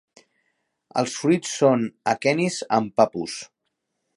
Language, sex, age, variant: Catalan, male, 30-39, Central